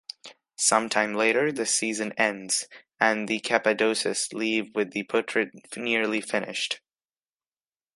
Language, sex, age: English, male, under 19